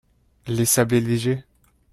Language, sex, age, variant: French, male, 19-29, Français de métropole